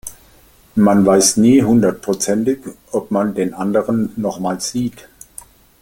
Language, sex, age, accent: German, male, 50-59, Deutschland Deutsch